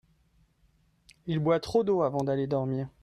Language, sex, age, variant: French, male, 30-39, Français de métropole